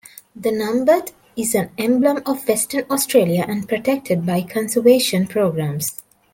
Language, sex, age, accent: English, female, 19-29, India and South Asia (India, Pakistan, Sri Lanka)